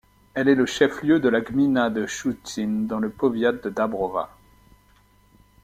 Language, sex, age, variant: French, male, 40-49, Français de métropole